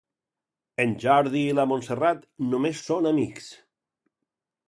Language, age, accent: Catalan, 70-79, valencià